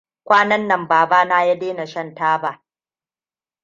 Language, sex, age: Hausa, female, 30-39